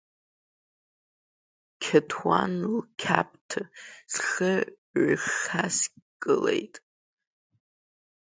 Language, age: Abkhazian, under 19